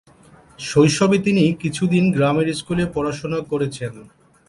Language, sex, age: Bengali, male, 30-39